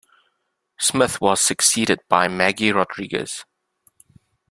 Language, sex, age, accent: English, male, 30-39, Southern African (South Africa, Zimbabwe, Namibia)